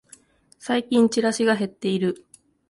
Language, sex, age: Japanese, female, 19-29